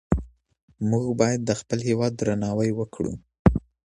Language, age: Pashto, under 19